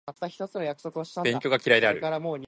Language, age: Japanese, under 19